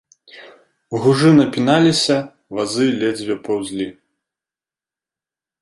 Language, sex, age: Belarusian, male, 19-29